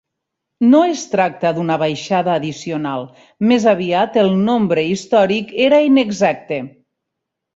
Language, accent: Catalan, Ebrenc